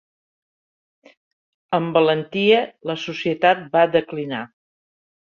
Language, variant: Catalan, Central